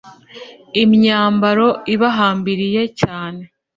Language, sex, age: Kinyarwanda, female, 19-29